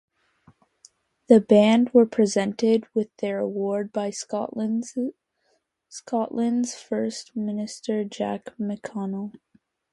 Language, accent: English, United States English